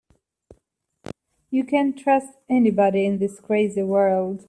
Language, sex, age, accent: English, female, 19-29, United States English